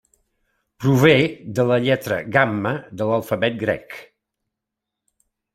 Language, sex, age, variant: Catalan, male, 70-79, Septentrional